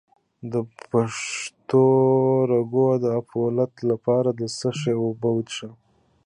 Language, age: Pashto, 19-29